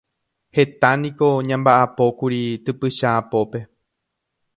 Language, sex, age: Guarani, male, 30-39